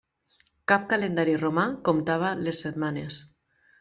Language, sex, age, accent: Catalan, female, 30-39, valencià